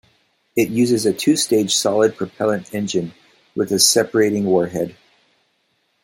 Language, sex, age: English, male, 50-59